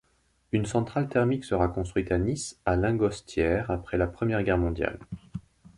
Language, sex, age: French, male, 40-49